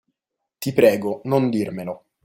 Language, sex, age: Italian, male, 19-29